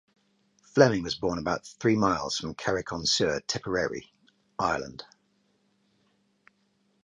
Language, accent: English, England English